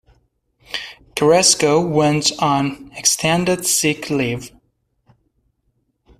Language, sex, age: English, male, 19-29